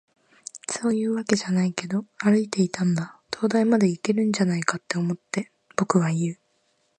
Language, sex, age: Japanese, female, 19-29